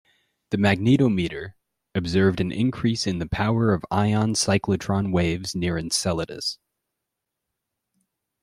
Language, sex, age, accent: English, male, 19-29, United States English